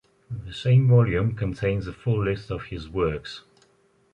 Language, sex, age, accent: English, male, 40-49, England English